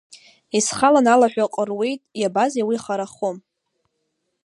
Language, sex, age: Abkhazian, female, 19-29